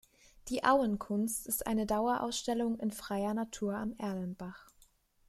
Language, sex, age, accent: German, female, 19-29, Deutschland Deutsch